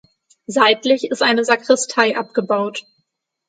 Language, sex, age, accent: German, female, 19-29, Deutschland Deutsch; Hochdeutsch